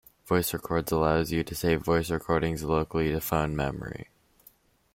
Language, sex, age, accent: English, male, under 19, United States English